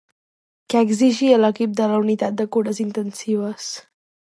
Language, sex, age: Catalan, female, 19-29